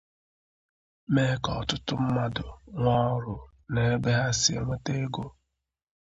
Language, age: Igbo, 30-39